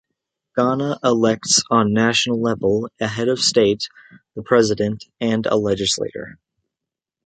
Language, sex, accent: English, male, United States English